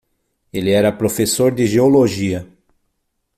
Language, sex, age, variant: Portuguese, male, 40-49, Portuguese (Brasil)